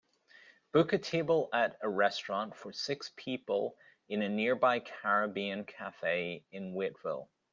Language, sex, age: English, male, 30-39